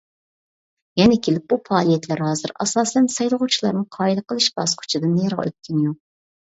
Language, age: Uyghur, under 19